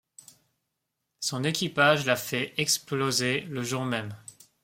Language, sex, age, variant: French, male, 19-29, Français de métropole